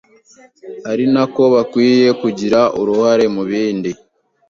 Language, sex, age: Kinyarwanda, male, 19-29